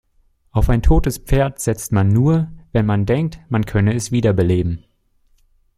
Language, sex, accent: German, male, Deutschland Deutsch